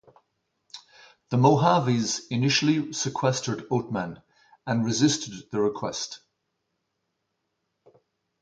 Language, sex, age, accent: English, male, 50-59, Irish English